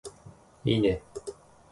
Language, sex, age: Japanese, male, 19-29